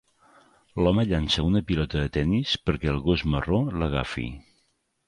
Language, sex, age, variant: Catalan, male, 50-59, Central